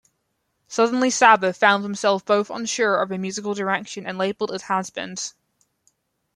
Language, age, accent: English, 19-29, England English